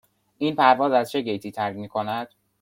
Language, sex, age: Persian, male, 19-29